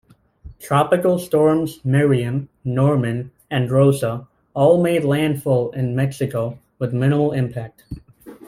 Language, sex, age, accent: English, male, under 19, United States English